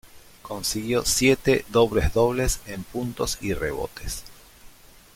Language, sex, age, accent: Spanish, male, 40-49, Rioplatense: Argentina, Uruguay, este de Bolivia, Paraguay